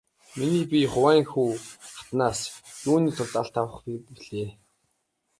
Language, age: Mongolian, 19-29